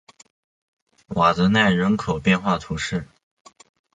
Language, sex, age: Chinese, male, under 19